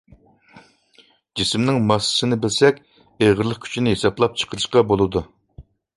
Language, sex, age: Uyghur, male, 40-49